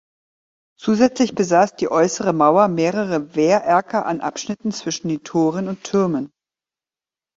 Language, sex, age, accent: German, female, 50-59, Deutschland Deutsch; Norddeutsch